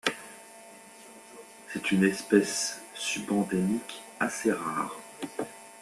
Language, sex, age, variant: French, male, 30-39, Français de métropole